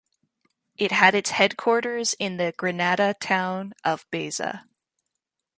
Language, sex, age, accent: English, female, 19-29, Canadian English